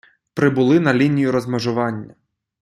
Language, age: Ukrainian, 19-29